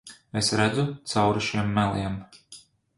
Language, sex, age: Latvian, male, 30-39